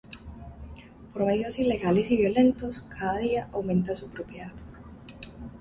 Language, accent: Spanish, Andino-Pacífico: Colombia, Perú, Ecuador, oeste de Bolivia y Venezuela andina